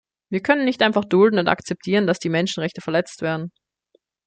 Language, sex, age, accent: German, female, 19-29, Österreichisches Deutsch